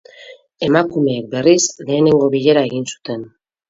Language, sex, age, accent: Basque, female, 30-39, Mendebalekoa (Araba, Bizkaia, Gipuzkoako mendebaleko herri batzuk)